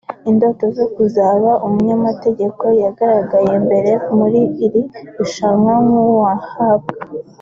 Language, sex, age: Kinyarwanda, female, 19-29